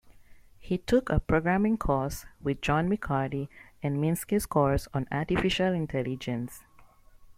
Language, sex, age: English, female, 19-29